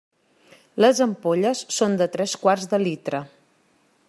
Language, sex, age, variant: Catalan, female, 40-49, Central